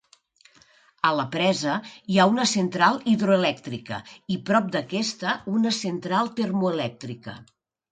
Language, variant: Catalan, Nord-Occidental